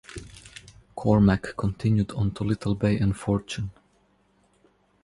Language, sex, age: English, male, 30-39